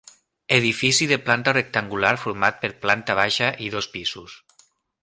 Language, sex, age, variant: Catalan, male, 40-49, Central